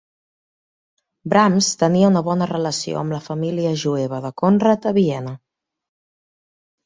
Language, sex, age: Catalan, female, 30-39